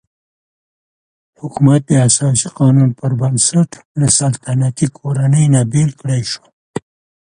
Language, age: Pashto, 70-79